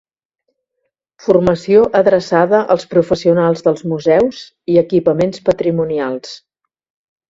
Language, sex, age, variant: Catalan, female, 60-69, Central